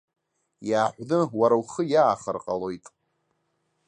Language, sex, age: Abkhazian, male, 19-29